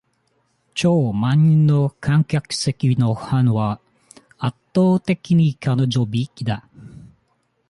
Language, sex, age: Japanese, male, 19-29